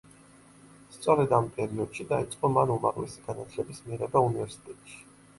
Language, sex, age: Georgian, male, 30-39